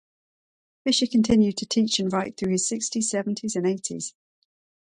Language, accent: English, England English